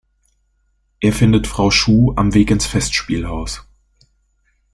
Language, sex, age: German, male, 19-29